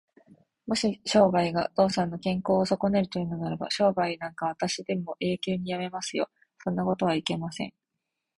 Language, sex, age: Japanese, female, 19-29